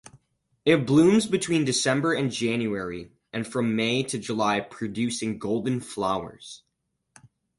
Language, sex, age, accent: English, male, under 19, United States English